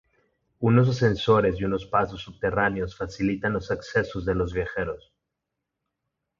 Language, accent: Spanish, México